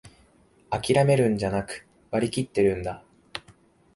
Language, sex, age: Japanese, male, 19-29